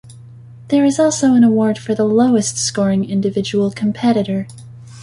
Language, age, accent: English, 19-29, United States English